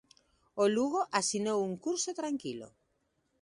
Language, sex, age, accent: Galician, female, 30-39, Normativo (estándar)